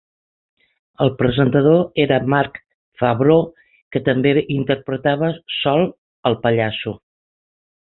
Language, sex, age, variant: Catalan, female, 60-69, Central